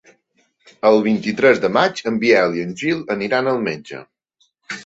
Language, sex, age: Catalan, male, 30-39